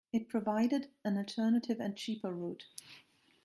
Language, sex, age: English, female, 40-49